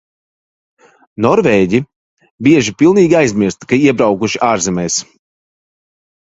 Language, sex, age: Latvian, male, 30-39